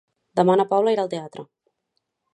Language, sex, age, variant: Catalan, female, 19-29, Central